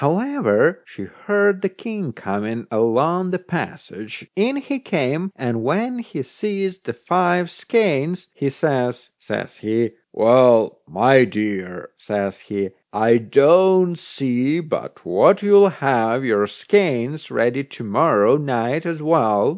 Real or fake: real